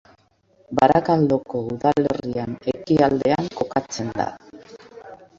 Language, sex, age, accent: Basque, female, 60-69, Mendebalekoa (Araba, Bizkaia, Gipuzkoako mendebaleko herri batzuk)